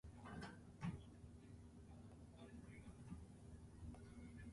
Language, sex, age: English, male, 19-29